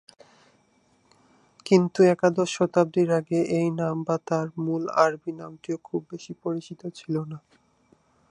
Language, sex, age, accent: Bengali, male, 19-29, প্রমিত বাংলা